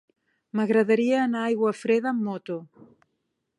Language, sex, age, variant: Catalan, female, 50-59, Nord-Occidental